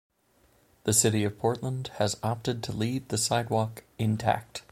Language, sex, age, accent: English, male, 30-39, United States English